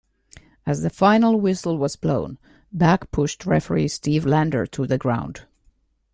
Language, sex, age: English, female, 40-49